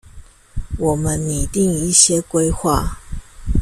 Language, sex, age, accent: Chinese, female, 40-49, 出生地：臺南市